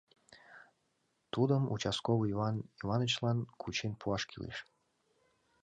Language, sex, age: Mari, male, 19-29